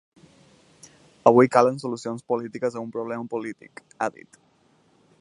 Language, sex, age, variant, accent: Catalan, male, 19-29, Balear, mallorquí